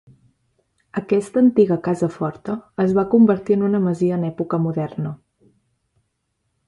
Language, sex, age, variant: Catalan, female, 19-29, Central